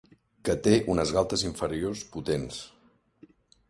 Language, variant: Catalan, Central